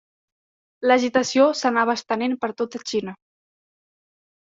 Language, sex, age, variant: Catalan, female, 19-29, Central